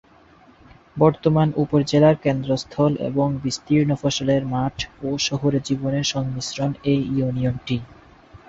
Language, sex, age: Bengali, male, 19-29